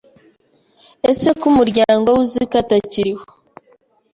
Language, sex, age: Kinyarwanda, female, 19-29